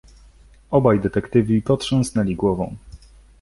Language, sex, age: Polish, male, 19-29